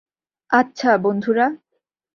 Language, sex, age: Bengali, female, 19-29